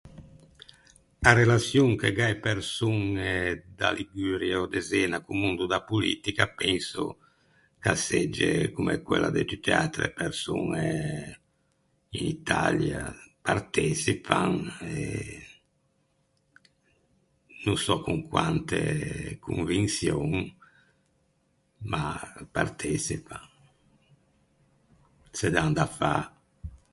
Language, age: Ligurian, 70-79